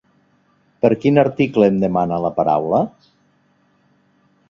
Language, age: Catalan, 40-49